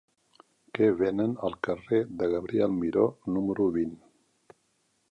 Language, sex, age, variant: Catalan, male, 70-79, Central